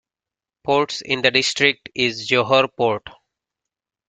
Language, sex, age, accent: English, male, 40-49, United States English